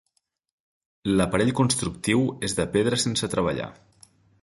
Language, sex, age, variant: Catalan, male, 19-29, Central